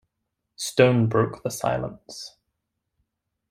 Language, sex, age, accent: English, male, 19-29, England English